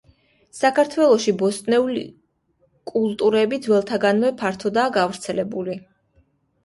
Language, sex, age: Georgian, female, 19-29